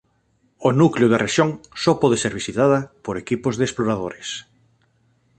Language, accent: Galician, Normativo (estándar)